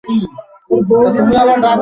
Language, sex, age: Bengali, male, under 19